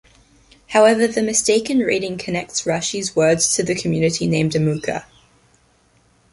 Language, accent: English, Australian English